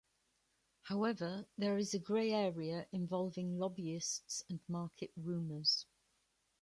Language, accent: English, England English